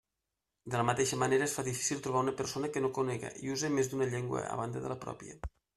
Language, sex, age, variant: Catalan, male, 30-39, Nord-Occidental